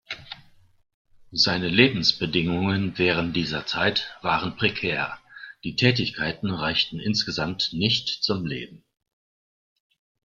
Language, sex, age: German, male, 60-69